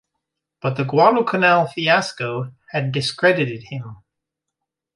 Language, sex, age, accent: English, male, 50-59, United States English